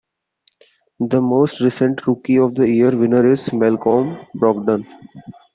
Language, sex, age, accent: English, male, 19-29, India and South Asia (India, Pakistan, Sri Lanka)